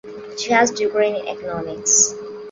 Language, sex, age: English, female, 19-29